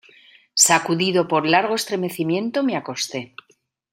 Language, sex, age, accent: Spanish, female, 50-59, España: Norte peninsular (Asturias, Castilla y León, Cantabria, País Vasco, Navarra, Aragón, La Rioja, Guadalajara, Cuenca)